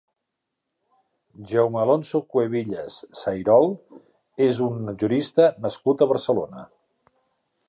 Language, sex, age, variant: Catalan, male, 50-59, Central